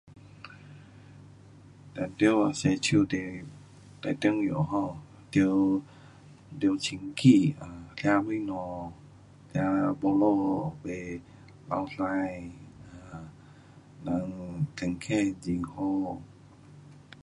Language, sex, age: Pu-Xian Chinese, male, 40-49